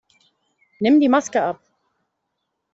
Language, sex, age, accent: German, female, 19-29, Deutschland Deutsch